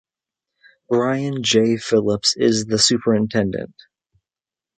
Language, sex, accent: English, male, United States English